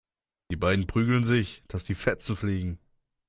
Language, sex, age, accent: German, male, 19-29, Deutschland Deutsch